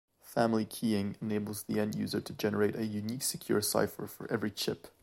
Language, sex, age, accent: English, male, 19-29, United States English